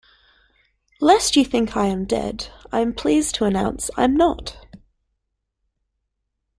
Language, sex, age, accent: English, female, 19-29, Australian English